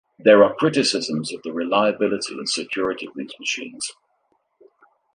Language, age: English, 60-69